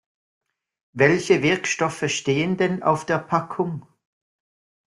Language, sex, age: German, male, 40-49